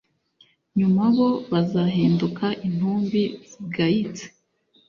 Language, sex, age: Kinyarwanda, female, 19-29